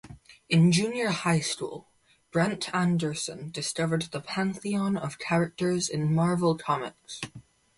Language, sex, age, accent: English, male, under 19, Irish English